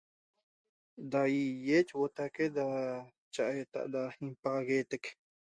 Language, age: Toba, 30-39